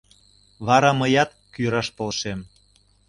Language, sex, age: Mari, male, 60-69